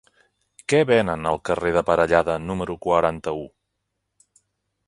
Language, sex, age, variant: Catalan, male, 50-59, Central